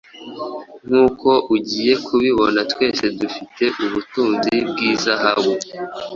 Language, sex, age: Kinyarwanda, male, 19-29